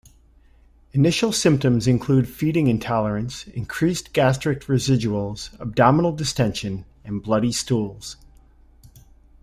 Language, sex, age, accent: English, male, 40-49, United States English